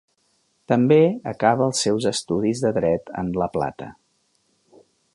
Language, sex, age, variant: Catalan, male, 50-59, Central